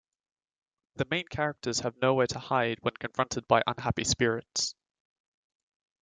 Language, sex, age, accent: English, male, 19-29, Australian English